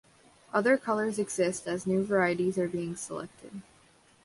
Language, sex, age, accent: English, female, under 19, United States English